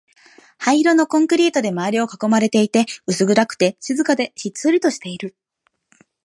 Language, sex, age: Japanese, female, 19-29